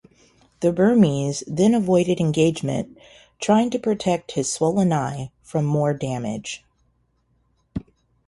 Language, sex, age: English, female, 40-49